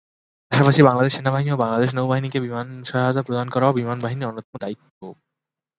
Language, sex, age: Bengali, male, 19-29